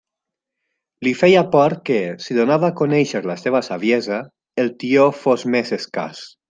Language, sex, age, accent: Catalan, male, 19-29, valencià